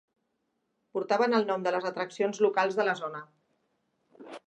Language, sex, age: Catalan, female, 50-59